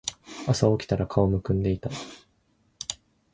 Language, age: Japanese, 19-29